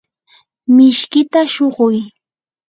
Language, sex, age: Yanahuanca Pasco Quechua, female, 19-29